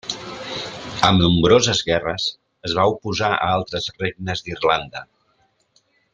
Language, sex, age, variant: Catalan, male, 50-59, Central